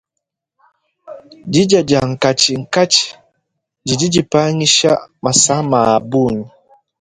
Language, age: Luba-Lulua, 19-29